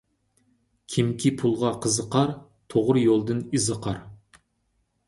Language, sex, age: Uyghur, male, 30-39